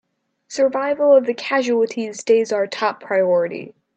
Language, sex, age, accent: English, female, under 19, United States English